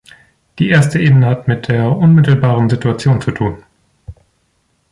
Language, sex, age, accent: German, male, 19-29, Deutschland Deutsch